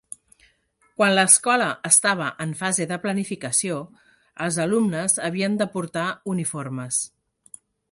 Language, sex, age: Catalan, female, 40-49